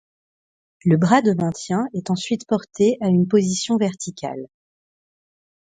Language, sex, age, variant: French, female, 30-39, Français de métropole